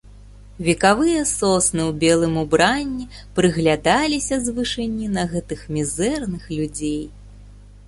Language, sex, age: Belarusian, female, 30-39